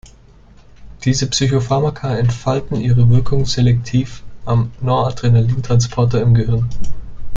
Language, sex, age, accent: German, male, 19-29, Deutschland Deutsch